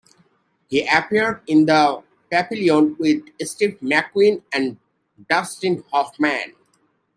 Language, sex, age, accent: English, male, 19-29, United States English